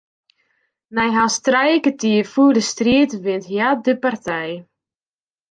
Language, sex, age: Western Frisian, female, 19-29